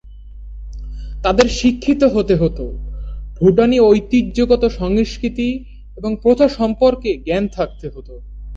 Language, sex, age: Bengali, male, under 19